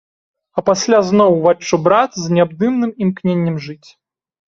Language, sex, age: Belarusian, male, 19-29